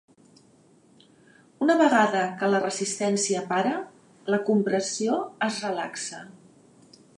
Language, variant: Catalan, Central